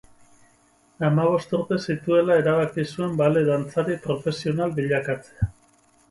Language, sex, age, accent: Basque, male, 30-39, Mendebalekoa (Araba, Bizkaia, Gipuzkoako mendebaleko herri batzuk)